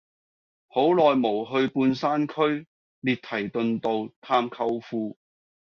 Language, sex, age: Cantonese, male, 40-49